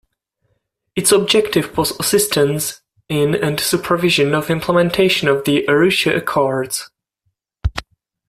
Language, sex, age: English, male, 19-29